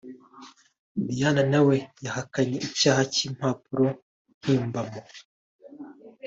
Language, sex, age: Kinyarwanda, male, 19-29